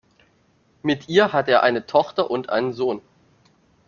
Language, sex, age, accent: German, male, under 19, Deutschland Deutsch